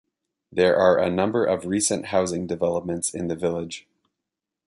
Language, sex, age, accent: English, male, 30-39, United States English